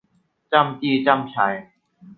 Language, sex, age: Thai, male, under 19